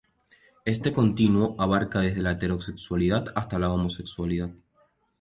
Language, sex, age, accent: Spanish, male, 19-29, España: Islas Canarias